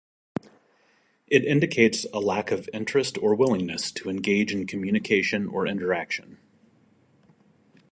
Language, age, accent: English, 40-49, United States English